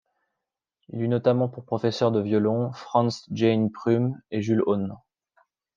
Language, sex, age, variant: French, male, 19-29, Français de métropole